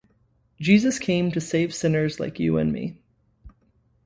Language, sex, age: English, male, 19-29